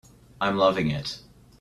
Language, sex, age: English, male, under 19